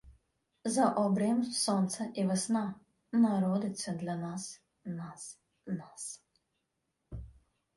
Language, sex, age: Ukrainian, female, 30-39